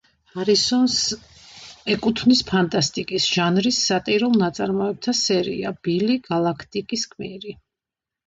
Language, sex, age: Georgian, female, 50-59